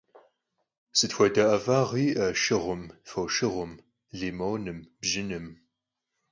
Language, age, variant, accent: Kabardian, 19-29, Адыгэбзэ (Къэбэрдей, Кирил, псоми зэдай), Джылэхъстэней (Gilahsteney)